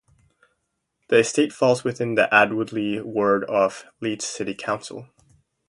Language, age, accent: English, 19-29, United States English